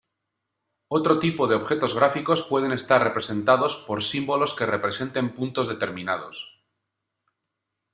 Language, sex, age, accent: Spanish, male, 50-59, España: Norte peninsular (Asturias, Castilla y León, Cantabria, País Vasco, Navarra, Aragón, La Rioja, Guadalajara, Cuenca)